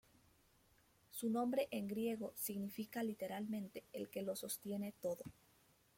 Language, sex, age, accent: Spanish, female, 19-29, Andino-Pacífico: Colombia, Perú, Ecuador, oeste de Bolivia y Venezuela andina